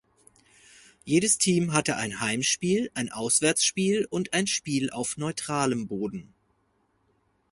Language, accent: German, Deutschland Deutsch